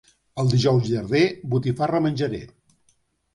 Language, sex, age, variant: Catalan, male, 60-69, Central